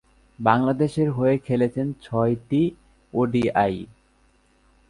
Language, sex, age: Bengali, male, under 19